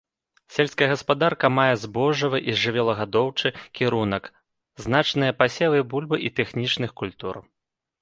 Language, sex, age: Belarusian, male, 30-39